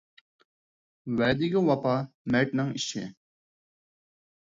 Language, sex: Uyghur, male